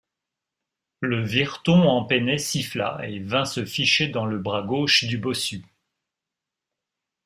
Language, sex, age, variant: French, male, 50-59, Français de métropole